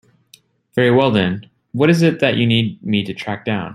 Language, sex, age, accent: English, male, 30-39, United States English